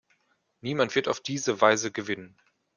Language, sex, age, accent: German, male, 19-29, Deutschland Deutsch